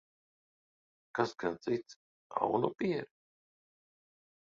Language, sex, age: Latvian, male, 40-49